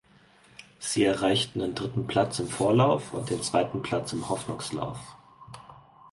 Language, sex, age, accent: German, male, 19-29, Deutschland Deutsch